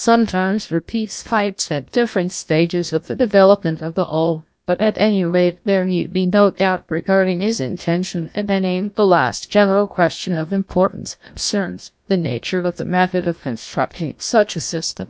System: TTS, GlowTTS